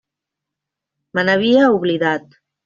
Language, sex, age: Catalan, female, 50-59